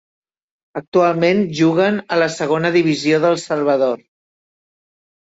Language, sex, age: Catalan, female, 60-69